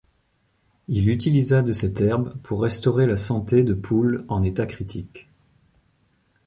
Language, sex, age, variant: French, male, 19-29, Français de métropole